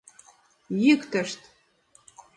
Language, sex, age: Mari, female, 19-29